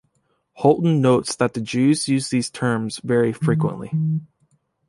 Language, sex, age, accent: English, male, 19-29, United States English